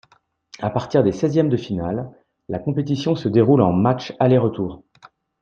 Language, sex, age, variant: French, male, 40-49, Français de métropole